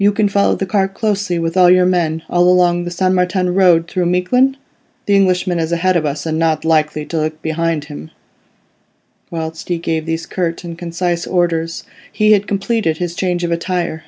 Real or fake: real